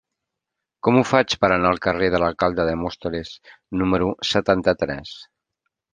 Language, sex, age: Catalan, male, 50-59